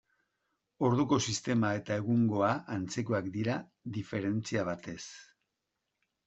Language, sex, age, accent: Basque, male, 60-69, Mendebalekoa (Araba, Bizkaia, Gipuzkoako mendebaleko herri batzuk)